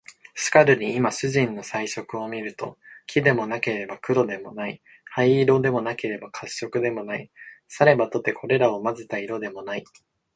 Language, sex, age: Japanese, male, 19-29